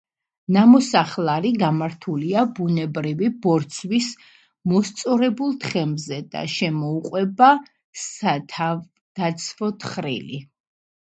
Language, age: Georgian, under 19